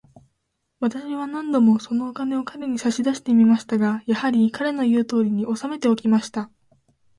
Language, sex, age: Japanese, female, 19-29